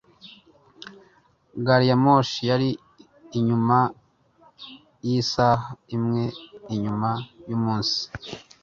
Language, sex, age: Kinyarwanda, male, 30-39